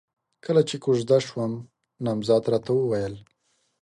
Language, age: Pashto, 19-29